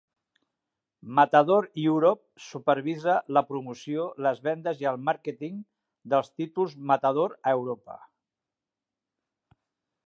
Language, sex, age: Catalan, male, 60-69